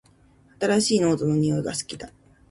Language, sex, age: Japanese, female, 30-39